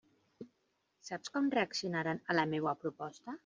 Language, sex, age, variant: Catalan, female, 40-49, Central